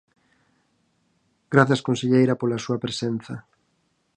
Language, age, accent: Galician, 40-49, Normativo (estándar)